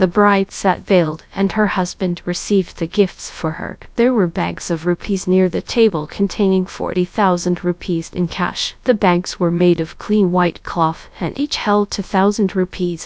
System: TTS, GradTTS